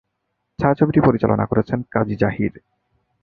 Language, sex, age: Bengali, male, 19-29